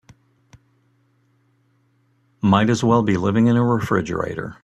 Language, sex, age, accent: English, male, 60-69, United States English